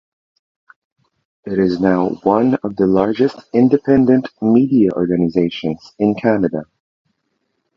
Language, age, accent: English, 30-39, Filipino